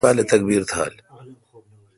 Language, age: Kalkoti, 50-59